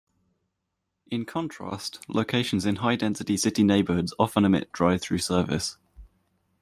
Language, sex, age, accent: English, male, 19-29, England English